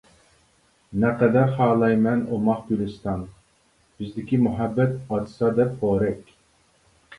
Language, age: Uyghur, 40-49